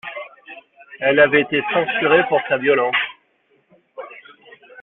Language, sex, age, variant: French, male, 19-29, Français de métropole